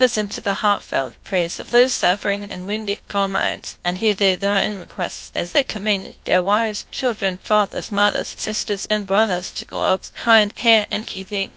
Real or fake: fake